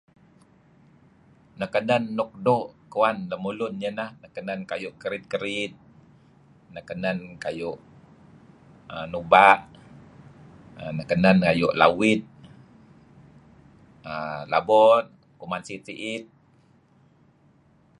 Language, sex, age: Kelabit, male, 50-59